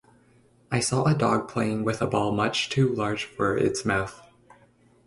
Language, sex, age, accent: English, male, under 19, Canadian English